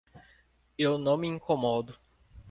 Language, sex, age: Portuguese, male, 19-29